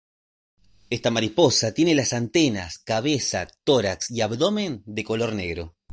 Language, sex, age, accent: Spanish, male, 40-49, Rioplatense: Argentina, Uruguay, este de Bolivia, Paraguay